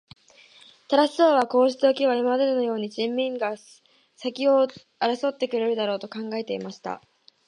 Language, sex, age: Japanese, female, under 19